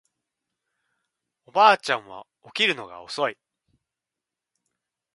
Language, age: Japanese, 30-39